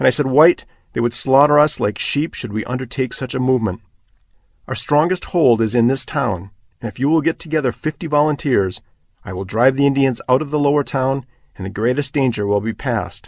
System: none